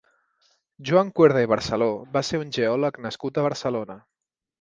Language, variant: Catalan, Central